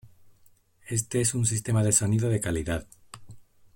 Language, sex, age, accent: Spanish, male, 50-59, España: Sur peninsular (Andalucia, Extremadura, Murcia)